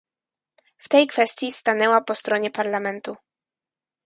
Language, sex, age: Polish, female, 19-29